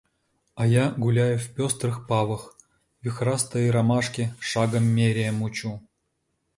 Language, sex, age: Russian, male, 40-49